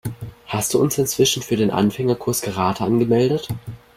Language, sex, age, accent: German, male, under 19, Deutschland Deutsch